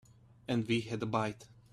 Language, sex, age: English, male, 19-29